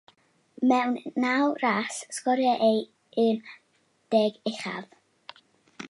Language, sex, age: Welsh, female, under 19